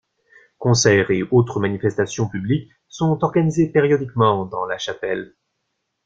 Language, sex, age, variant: French, male, 19-29, Français de métropole